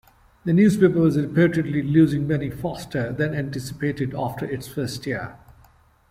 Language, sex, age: English, male, 50-59